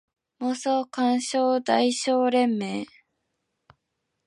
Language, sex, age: Japanese, female, 19-29